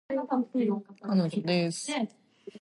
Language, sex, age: Tatar, female, under 19